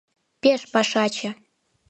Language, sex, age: Mari, female, 19-29